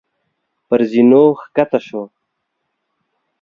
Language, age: Pashto, 30-39